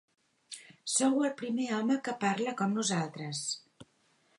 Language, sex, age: Catalan, female, 60-69